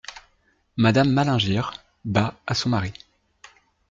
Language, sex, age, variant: French, male, 30-39, Français de métropole